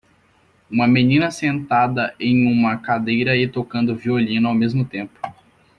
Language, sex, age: Portuguese, male, under 19